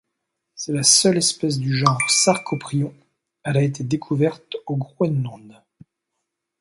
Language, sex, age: French, male, 50-59